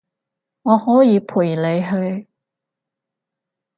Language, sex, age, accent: Cantonese, female, 30-39, 广州音